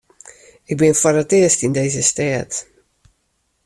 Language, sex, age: Western Frisian, female, 60-69